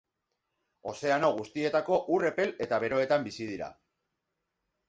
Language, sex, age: Basque, male, 40-49